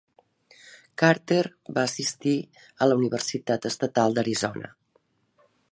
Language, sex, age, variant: Catalan, female, 50-59, Nord-Occidental